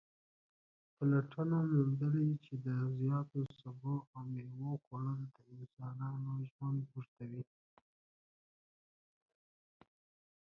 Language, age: Pashto, 19-29